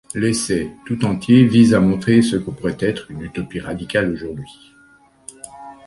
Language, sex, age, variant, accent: French, male, 50-59, Français d'Europe, Français de Suisse